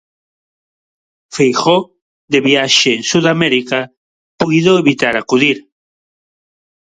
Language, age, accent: Galician, 40-49, Neofalante